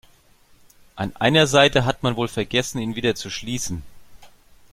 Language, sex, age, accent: German, male, 40-49, Deutschland Deutsch